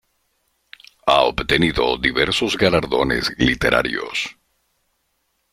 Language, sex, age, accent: Spanish, male, 50-59, América central